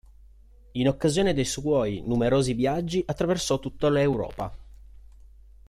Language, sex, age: Italian, male, 30-39